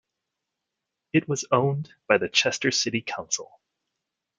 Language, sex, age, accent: English, male, 30-39, United States English